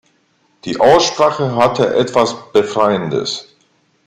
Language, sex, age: German, male, 50-59